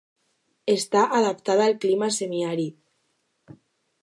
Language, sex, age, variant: Catalan, female, under 19, Alacantí